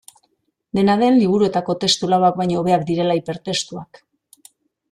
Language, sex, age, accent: Basque, female, 40-49, Mendebalekoa (Araba, Bizkaia, Gipuzkoako mendebaleko herri batzuk)